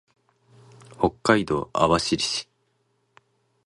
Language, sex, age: Japanese, male, 19-29